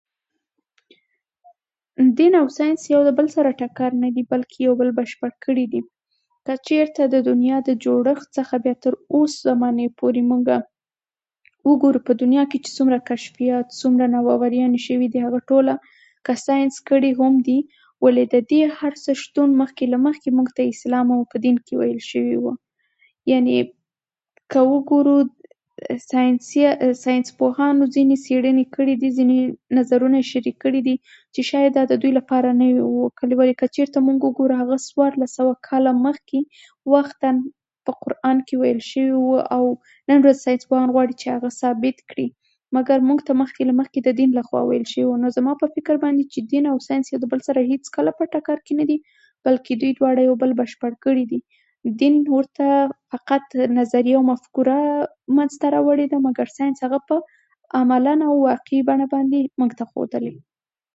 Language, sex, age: Pashto, female, 19-29